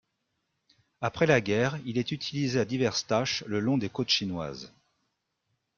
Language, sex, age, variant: French, male, 40-49, Français de métropole